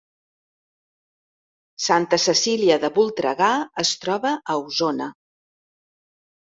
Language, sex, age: Catalan, female, 60-69